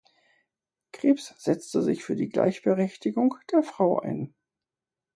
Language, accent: German, Deutschland Deutsch